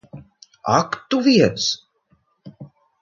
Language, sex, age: Latvian, female, 40-49